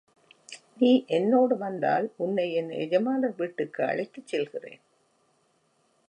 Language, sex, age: Tamil, female, 70-79